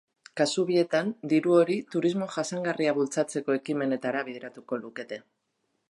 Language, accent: Basque, Mendebalekoa (Araba, Bizkaia, Gipuzkoako mendebaleko herri batzuk)